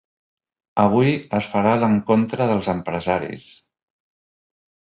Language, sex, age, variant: Catalan, male, 60-69, Central